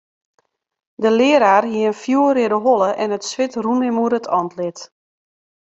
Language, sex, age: Western Frisian, female, 40-49